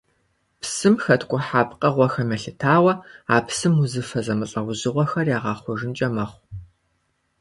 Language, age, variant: Kabardian, 19-29, Адыгэбзэ (Къэбэрдей, Кирил, Урысей)